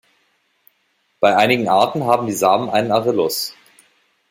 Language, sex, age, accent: German, male, 30-39, Deutschland Deutsch